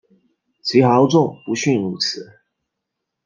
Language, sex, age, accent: Chinese, male, 19-29, 出生地：湖北省